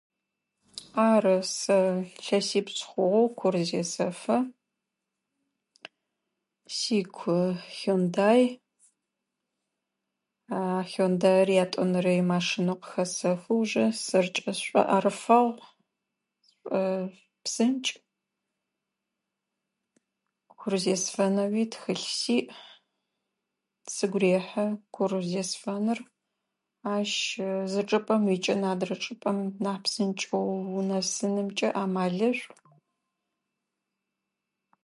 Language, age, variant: Adyghe, 40-49, Адыгабзэ (Кирил, пстэумэ зэдыряе)